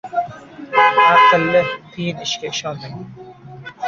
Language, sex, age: Uzbek, male, 19-29